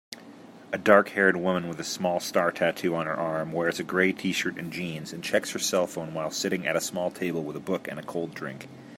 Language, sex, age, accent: English, male, 30-39, Canadian English